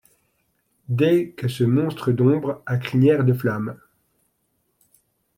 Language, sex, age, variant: French, male, 40-49, Français de métropole